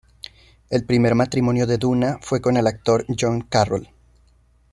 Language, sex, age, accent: Spanish, male, 19-29, México